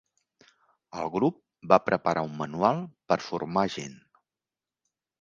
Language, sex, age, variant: Catalan, male, 60-69, Central